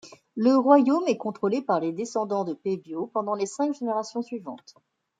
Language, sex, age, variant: French, female, 40-49, Français de métropole